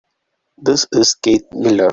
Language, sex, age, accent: English, male, 19-29, India and South Asia (India, Pakistan, Sri Lanka)